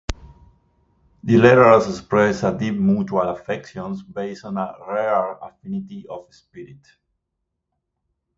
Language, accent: English, United States English